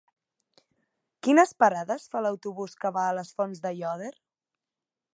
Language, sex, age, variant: Catalan, female, 19-29, Central